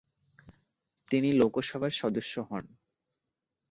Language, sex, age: Bengali, male, 19-29